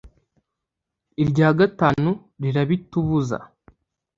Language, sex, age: Kinyarwanda, male, under 19